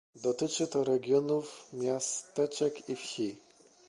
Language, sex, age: Polish, male, 30-39